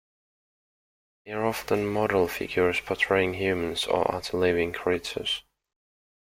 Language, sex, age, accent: English, male, 19-29, United States English